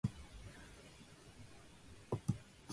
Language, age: English, 19-29